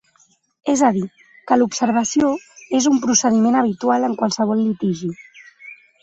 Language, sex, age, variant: Catalan, female, 19-29, Central